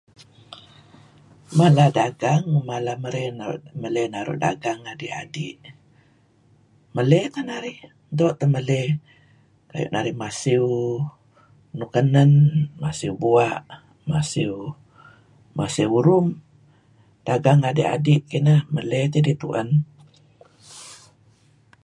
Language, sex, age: Kelabit, female, 60-69